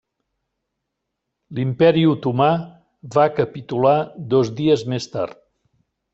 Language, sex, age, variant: Catalan, male, 60-69, Central